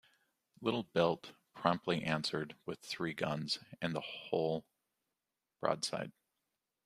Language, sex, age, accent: English, male, 40-49, United States English